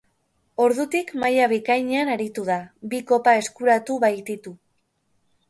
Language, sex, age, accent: Basque, female, 30-39, Erdialdekoa edo Nafarra (Gipuzkoa, Nafarroa)